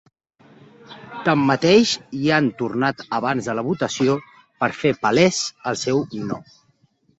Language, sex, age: Catalan, male, 30-39